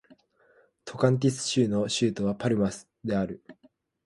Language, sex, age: Japanese, male, 19-29